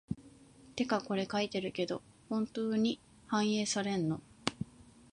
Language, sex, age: Japanese, female, 19-29